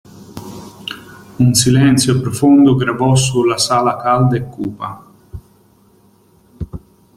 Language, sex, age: Italian, male, 40-49